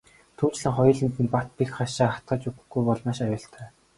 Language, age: Mongolian, 19-29